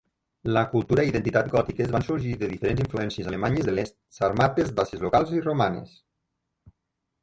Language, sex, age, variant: Catalan, male, 30-39, Nord-Occidental